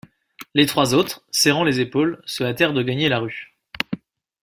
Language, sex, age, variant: French, male, 30-39, Français de métropole